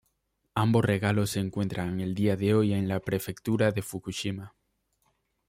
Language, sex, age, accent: Spanish, male, under 19, España: Norte peninsular (Asturias, Castilla y León, Cantabria, País Vasco, Navarra, Aragón, La Rioja, Guadalajara, Cuenca)